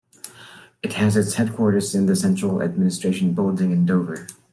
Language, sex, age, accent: English, female, 19-29, Filipino